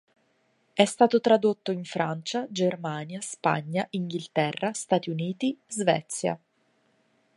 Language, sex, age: Italian, female, 19-29